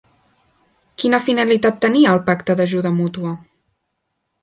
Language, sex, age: Catalan, female, 19-29